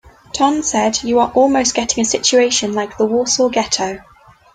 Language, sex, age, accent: English, female, 19-29, England English